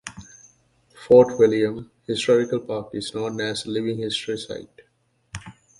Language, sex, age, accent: English, male, 19-29, United States English